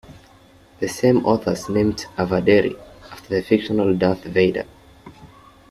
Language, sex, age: English, male, under 19